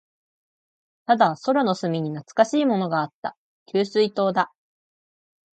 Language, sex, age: Japanese, female, 19-29